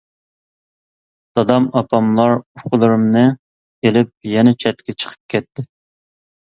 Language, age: Uyghur, 30-39